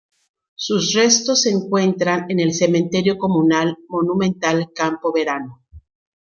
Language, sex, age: Spanish, female, 50-59